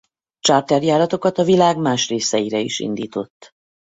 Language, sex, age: Hungarian, female, 50-59